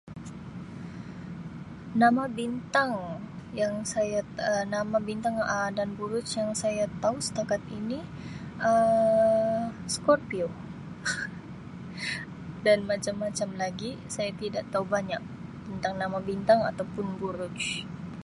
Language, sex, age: Sabah Malay, female, 19-29